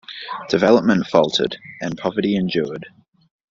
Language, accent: English, Australian English